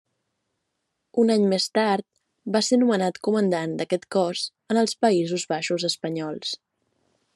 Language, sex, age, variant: Catalan, female, 19-29, Central